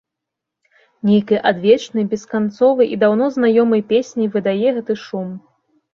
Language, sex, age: Belarusian, female, 19-29